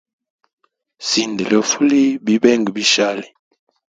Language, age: Hemba, 19-29